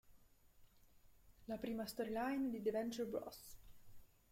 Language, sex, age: Italian, female, 19-29